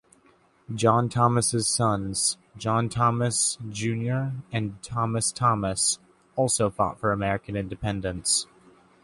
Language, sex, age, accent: English, male, 19-29, United States English